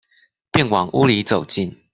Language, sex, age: Chinese, male, 19-29